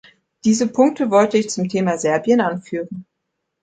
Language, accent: German, Deutschland Deutsch